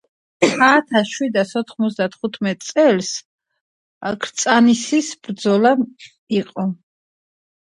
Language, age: Georgian, 40-49